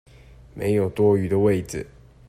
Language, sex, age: Chinese, male, 19-29